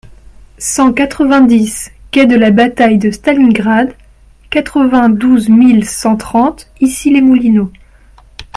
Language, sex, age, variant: French, female, 19-29, Français de métropole